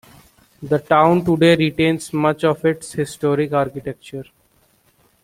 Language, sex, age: English, male, 19-29